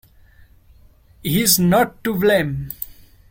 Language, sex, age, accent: English, male, 19-29, India and South Asia (India, Pakistan, Sri Lanka)